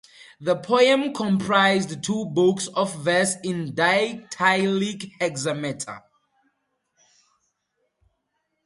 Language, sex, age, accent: English, male, 19-29, Southern African (South Africa, Zimbabwe, Namibia)